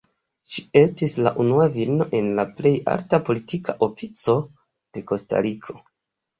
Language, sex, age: Esperanto, male, 19-29